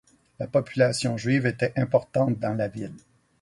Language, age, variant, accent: French, 50-59, Français d'Amérique du Nord, Français du Canada